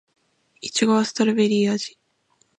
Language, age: Japanese, under 19